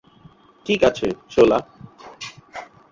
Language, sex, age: Bengali, male, 19-29